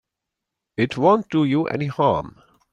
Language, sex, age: English, male, 50-59